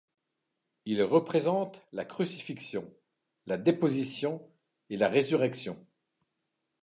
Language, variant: French, Français de métropole